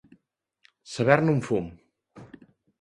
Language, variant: Catalan, Central